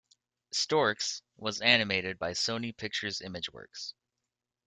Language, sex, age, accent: English, male, 19-29, United States English